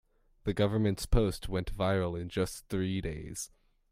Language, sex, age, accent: English, male, under 19, United States English